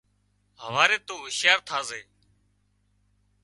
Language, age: Wadiyara Koli, 30-39